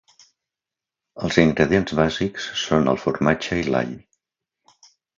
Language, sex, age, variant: Catalan, male, 50-59, Central